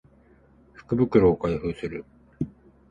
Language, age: Japanese, 30-39